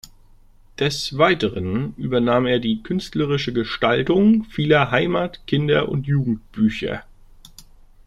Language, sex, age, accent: German, male, 30-39, Deutschland Deutsch